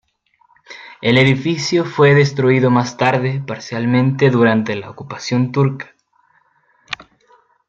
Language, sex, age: Spanish, male, 19-29